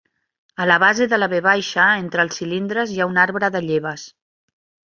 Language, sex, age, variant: Catalan, female, 50-59, Central